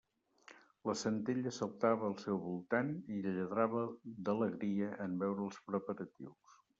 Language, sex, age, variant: Catalan, male, 60-69, Septentrional